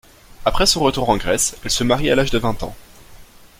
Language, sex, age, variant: French, male, 19-29, Français de métropole